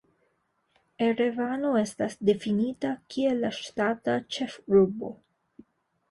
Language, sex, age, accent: Esperanto, female, 19-29, Internacia